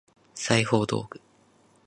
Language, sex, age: Japanese, male, under 19